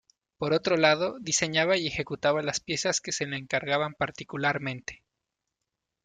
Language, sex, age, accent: Spanish, male, 30-39, México